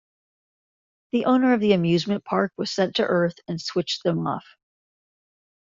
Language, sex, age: English, female, 50-59